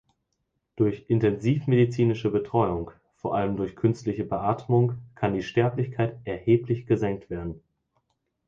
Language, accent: German, Deutschland Deutsch